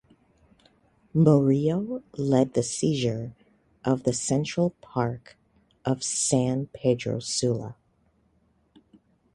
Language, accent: English, United States English